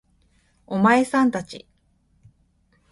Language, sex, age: Japanese, female, 50-59